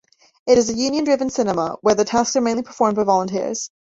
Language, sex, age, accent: English, female, 19-29, England English